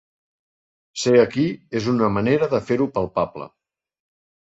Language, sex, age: Catalan, male, 50-59